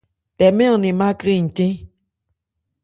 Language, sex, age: Ebrié, female, 30-39